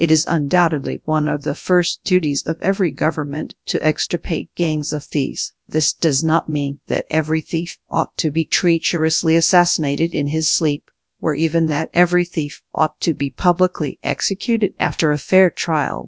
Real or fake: fake